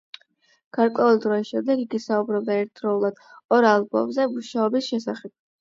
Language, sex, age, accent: Georgian, male, under 19, ჩვეულებრივი